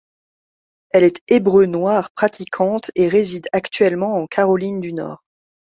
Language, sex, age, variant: French, female, 40-49, Français de métropole